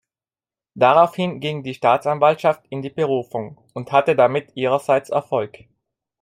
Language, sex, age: German, male, 30-39